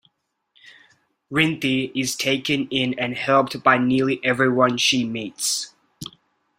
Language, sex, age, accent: English, male, 19-29, Australian English